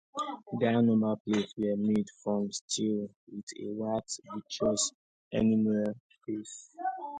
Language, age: English, 19-29